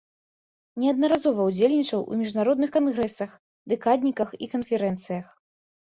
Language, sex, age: Belarusian, female, 19-29